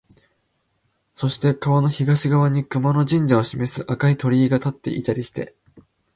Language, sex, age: Japanese, male, 19-29